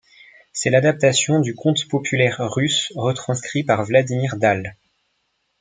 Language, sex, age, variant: French, male, 19-29, Français de métropole